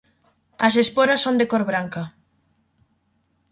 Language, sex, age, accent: Galician, male, 19-29, Atlántico (seseo e gheada)